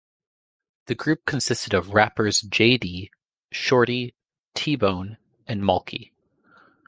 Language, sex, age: English, female, 19-29